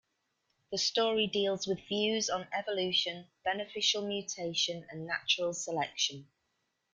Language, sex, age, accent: English, female, 40-49, England English